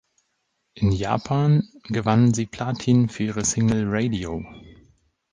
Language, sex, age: German, male, 30-39